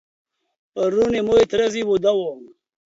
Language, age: Pashto, 50-59